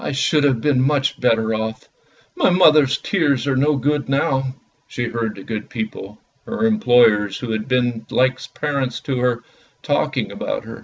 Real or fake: real